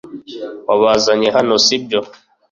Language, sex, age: Kinyarwanda, male, 19-29